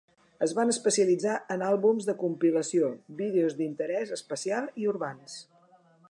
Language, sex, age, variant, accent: Catalan, female, 60-69, Central, central